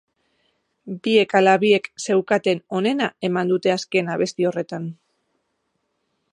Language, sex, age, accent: Basque, female, 30-39, Erdialdekoa edo Nafarra (Gipuzkoa, Nafarroa)